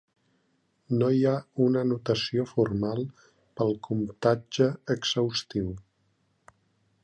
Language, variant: Catalan, Central